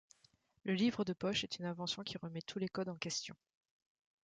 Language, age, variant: French, 30-39, Français de métropole